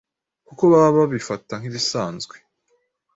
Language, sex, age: Kinyarwanda, male, 19-29